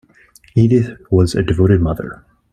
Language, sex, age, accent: English, male, 19-29, Canadian English